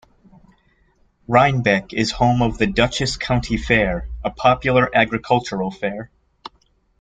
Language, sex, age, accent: English, male, 30-39, United States English